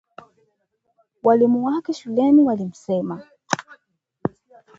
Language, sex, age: Swahili, female, 19-29